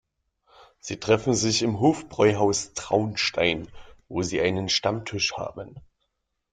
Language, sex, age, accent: German, male, 19-29, Deutschland Deutsch